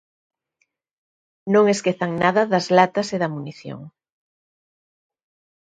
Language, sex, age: Galician, female, 50-59